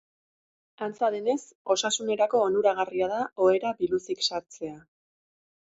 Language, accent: Basque, Erdialdekoa edo Nafarra (Gipuzkoa, Nafarroa)